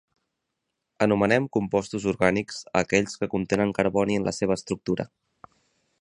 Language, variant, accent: Catalan, Central, Empordanès; Oriental